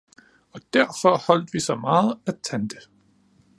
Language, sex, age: Danish, male, 30-39